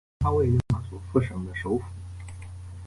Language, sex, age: Chinese, male, 19-29